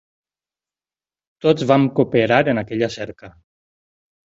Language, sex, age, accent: Catalan, male, 50-59, valencià